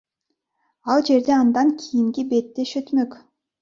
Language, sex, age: Kyrgyz, female, 30-39